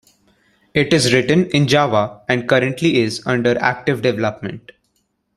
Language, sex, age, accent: English, male, under 19, India and South Asia (India, Pakistan, Sri Lanka)